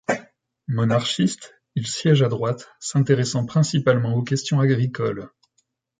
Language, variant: French, Français de métropole